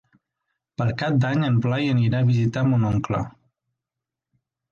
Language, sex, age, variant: Catalan, male, 19-29, Central